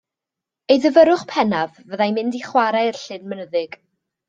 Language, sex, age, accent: Welsh, female, 19-29, Y Deyrnas Unedig Cymraeg